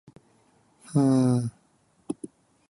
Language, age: Cantonese, 19-29